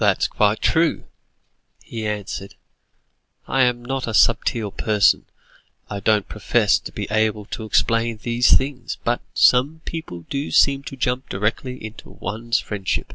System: none